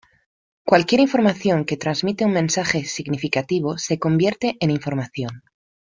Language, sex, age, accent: Spanish, female, 30-39, España: Centro-Sur peninsular (Madrid, Toledo, Castilla-La Mancha)